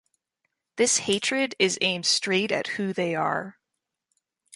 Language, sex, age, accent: English, female, 19-29, Canadian English